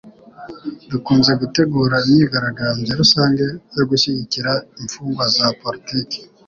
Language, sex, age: Kinyarwanda, male, 19-29